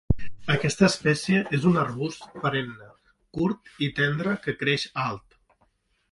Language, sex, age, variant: Catalan, male, 40-49, Central